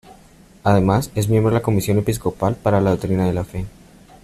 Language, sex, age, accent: Spanish, male, under 19, Andino-Pacífico: Colombia, Perú, Ecuador, oeste de Bolivia y Venezuela andina